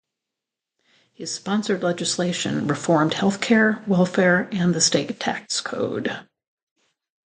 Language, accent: English, United States English